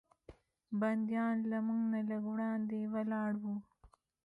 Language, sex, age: Pashto, female, 19-29